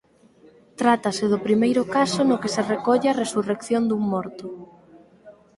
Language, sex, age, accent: Galician, female, 19-29, Normativo (estándar)